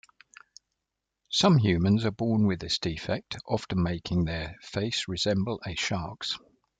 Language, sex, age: English, male, 60-69